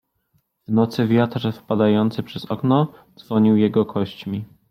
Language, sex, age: Polish, male, 19-29